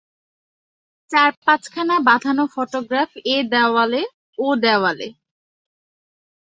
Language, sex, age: Bengali, female, 19-29